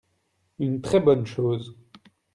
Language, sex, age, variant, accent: French, male, 30-39, Français d'Europe, Français de Belgique